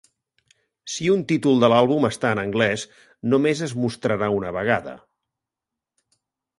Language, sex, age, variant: Catalan, male, 50-59, Central